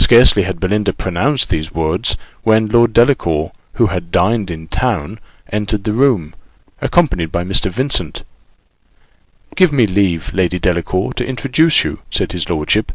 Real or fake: real